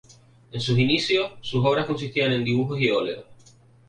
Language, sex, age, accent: Spanish, male, 19-29, España: Islas Canarias